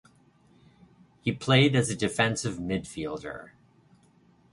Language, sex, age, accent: English, male, 50-59, United States English